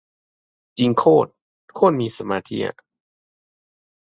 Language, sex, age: Thai, male, 30-39